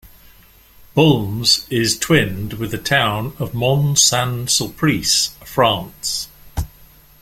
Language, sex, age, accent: English, male, 60-69, England English